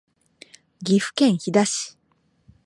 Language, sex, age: Japanese, female, 19-29